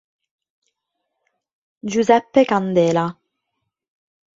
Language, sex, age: Italian, female, 19-29